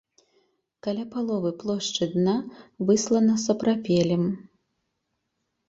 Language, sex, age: Belarusian, female, 19-29